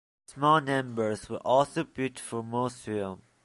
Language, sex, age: English, male, under 19